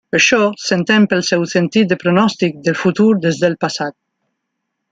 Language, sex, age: Catalan, female, 50-59